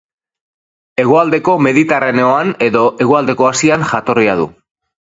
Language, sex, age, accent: Basque, male, under 19, Erdialdekoa edo Nafarra (Gipuzkoa, Nafarroa)